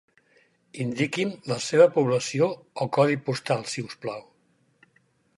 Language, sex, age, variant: Catalan, male, 60-69, Central